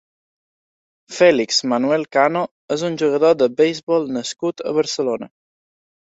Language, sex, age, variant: Catalan, male, under 19, Balear